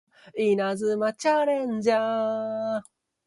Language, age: English, 19-29